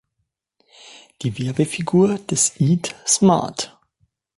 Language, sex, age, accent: German, male, 19-29, Deutschland Deutsch